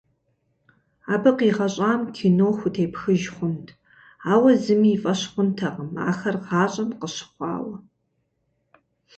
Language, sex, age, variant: Kabardian, female, 40-49, Адыгэбзэ (Къэбэрдей, Кирил, Урысей)